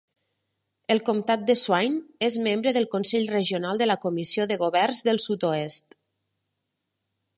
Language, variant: Catalan, Nord-Occidental